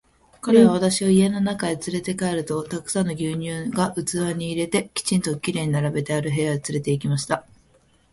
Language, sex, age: Japanese, female, under 19